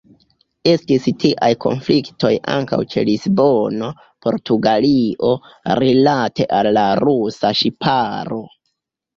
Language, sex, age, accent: Esperanto, male, 19-29, Internacia